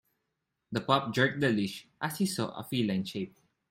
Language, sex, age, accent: English, male, 19-29, Filipino